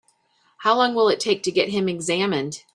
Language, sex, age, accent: English, female, 50-59, United States English